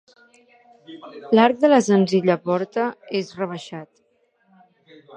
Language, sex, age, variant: Catalan, female, 19-29, Central